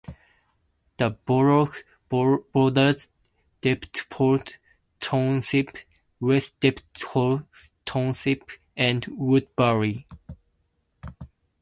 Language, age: English, 19-29